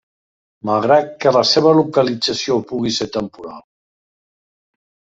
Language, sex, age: Catalan, male, 50-59